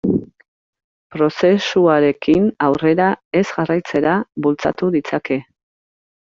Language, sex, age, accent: Basque, female, 40-49, Erdialdekoa edo Nafarra (Gipuzkoa, Nafarroa)